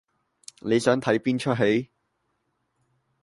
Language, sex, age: Cantonese, male, 19-29